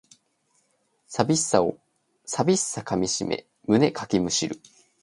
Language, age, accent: Japanese, 19-29, 標準語